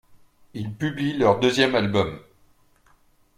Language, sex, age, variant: French, male, 40-49, Français de métropole